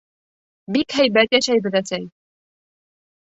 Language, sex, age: Bashkir, female, 19-29